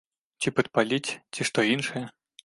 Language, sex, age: Belarusian, male, 19-29